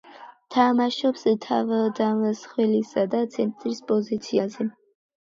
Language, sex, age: Georgian, female, under 19